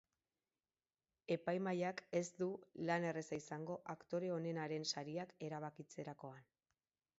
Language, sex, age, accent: Basque, female, 40-49, Erdialdekoa edo Nafarra (Gipuzkoa, Nafarroa)